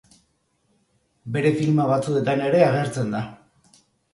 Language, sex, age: Basque, male, 40-49